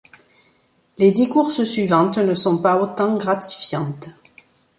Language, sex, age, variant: French, female, 50-59, Français de métropole